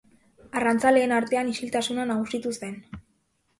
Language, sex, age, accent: Basque, female, 19-29, Erdialdekoa edo Nafarra (Gipuzkoa, Nafarroa)